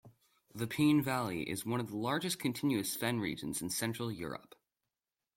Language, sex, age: English, male, under 19